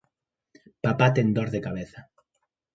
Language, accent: Galician, Central (gheada)